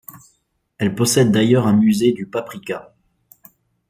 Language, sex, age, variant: French, male, 40-49, Français de métropole